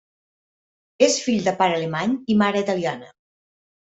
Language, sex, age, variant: Catalan, female, 50-59, Central